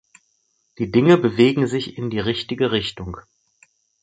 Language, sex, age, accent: German, male, 40-49, Deutschland Deutsch